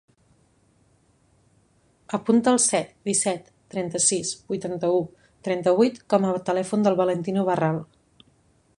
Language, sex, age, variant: Catalan, female, 19-29, Central